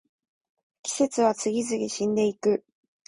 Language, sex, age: Japanese, female, 19-29